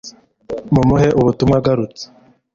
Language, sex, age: Kinyarwanda, male, 19-29